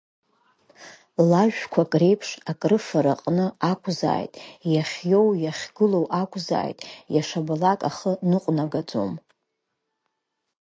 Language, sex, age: Abkhazian, female, 30-39